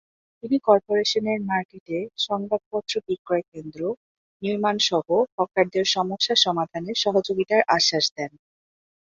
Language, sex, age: Bengali, female, 19-29